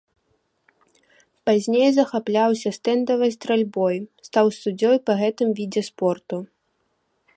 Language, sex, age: Belarusian, female, 19-29